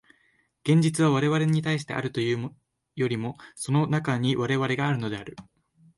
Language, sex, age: Japanese, male, 19-29